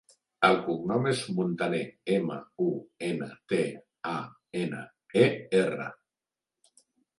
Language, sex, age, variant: Catalan, male, 60-69, Central